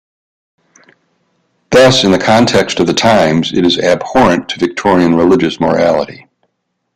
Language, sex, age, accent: English, male, 60-69, United States English